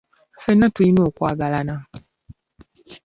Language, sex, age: Ganda, female, 19-29